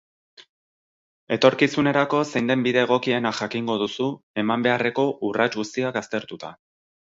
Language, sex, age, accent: Basque, male, 30-39, Erdialdekoa edo Nafarra (Gipuzkoa, Nafarroa)